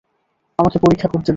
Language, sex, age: Bengali, male, 19-29